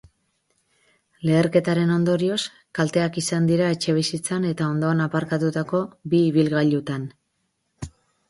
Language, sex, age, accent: Basque, female, 40-49, Mendebalekoa (Araba, Bizkaia, Gipuzkoako mendebaleko herri batzuk)